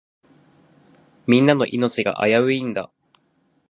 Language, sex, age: Japanese, male, 19-29